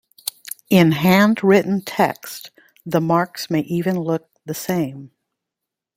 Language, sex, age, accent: English, female, 50-59, United States English